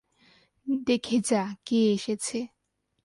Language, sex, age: Bengali, female, 19-29